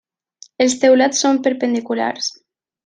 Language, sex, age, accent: Catalan, female, 19-29, valencià